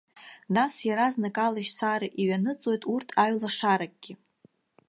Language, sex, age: Abkhazian, female, 30-39